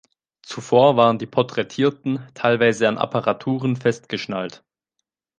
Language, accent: German, Deutschland Deutsch